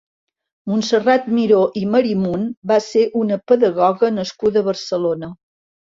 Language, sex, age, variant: Catalan, female, 50-59, Central